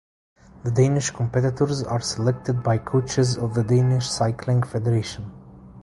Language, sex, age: English, male, 19-29